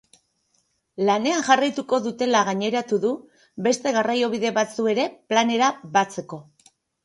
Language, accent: Basque, Erdialdekoa edo Nafarra (Gipuzkoa, Nafarroa)